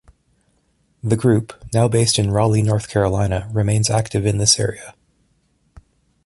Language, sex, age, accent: English, male, 40-49, Canadian English